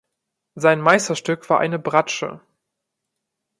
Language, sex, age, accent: German, male, 19-29, Deutschland Deutsch